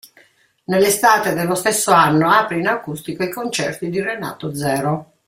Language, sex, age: Italian, female, 60-69